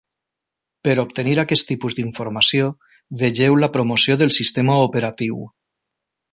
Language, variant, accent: Catalan, Valencià central, valencià